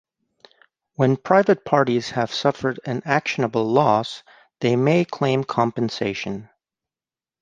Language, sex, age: English, male, 40-49